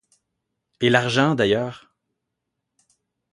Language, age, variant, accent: French, 40-49, Français d'Amérique du Nord, Français du Canada